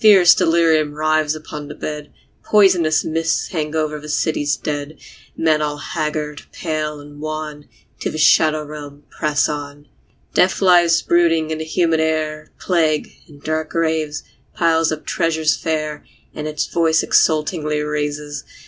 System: none